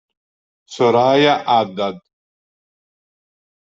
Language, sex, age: Italian, male, 50-59